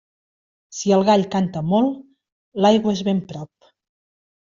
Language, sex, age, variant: Catalan, female, 50-59, Central